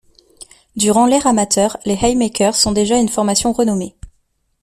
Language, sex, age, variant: French, female, 19-29, Français de métropole